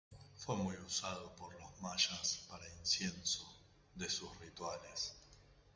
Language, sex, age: Spanish, male, 40-49